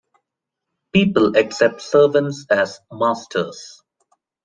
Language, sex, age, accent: English, male, 30-39, India and South Asia (India, Pakistan, Sri Lanka)